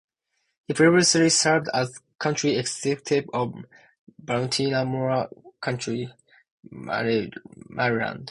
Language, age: English, 19-29